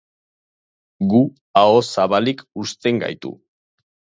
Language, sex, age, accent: Basque, male, 30-39, Mendebalekoa (Araba, Bizkaia, Gipuzkoako mendebaleko herri batzuk)